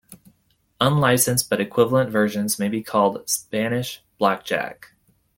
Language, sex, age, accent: English, male, 19-29, United States English